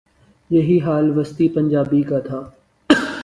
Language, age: Urdu, 19-29